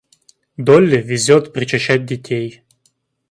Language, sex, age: Russian, male, 30-39